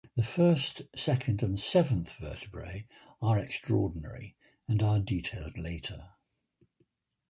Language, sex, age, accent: English, male, 70-79, England English